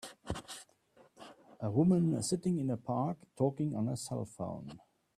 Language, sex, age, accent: English, male, 60-69, Southern African (South Africa, Zimbabwe, Namibia)